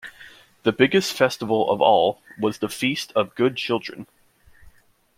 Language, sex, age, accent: English, male, 19-29, United States English